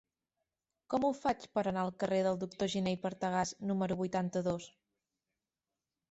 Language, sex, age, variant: Catalan, female, 30-39, Central